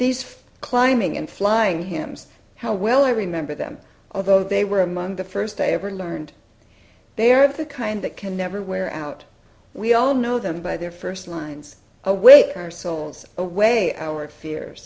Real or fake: real